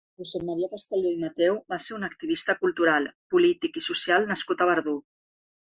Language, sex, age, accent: Catalan, female, 40-49, Barceloní